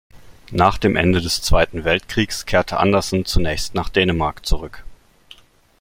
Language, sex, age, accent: German, male, 19-29, Deutschland Deutsch